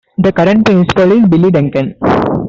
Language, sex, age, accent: English, male, 19-29, India and South Asia (India, Pakistan, Sri Lanka)